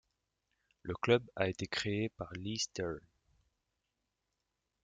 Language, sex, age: French, male, under 19